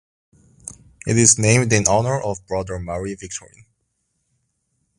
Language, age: English, 19-29